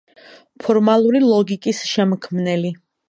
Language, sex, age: Georgian, female, 19-29